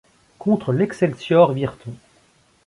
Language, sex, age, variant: French, male, 50-59, Français de métropole